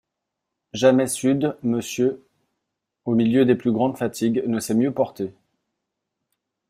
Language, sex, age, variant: French, male, 40-49, Français de métropole